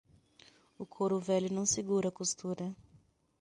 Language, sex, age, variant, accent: Portuguese, female, 30-39, Portuguese (Brasil), Paulista